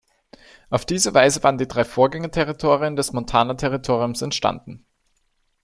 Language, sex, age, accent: German, male, 19-29, Österreichisches Deutsch